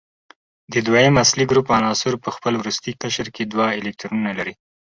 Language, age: Pashto, 30-39